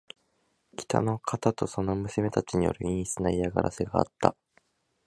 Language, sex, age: Japanese, male, 19-29